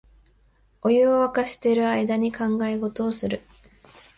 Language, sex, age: Japanese, female, 19-29